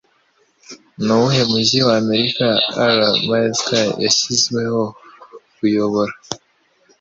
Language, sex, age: Kinyarwanda, female, 30-39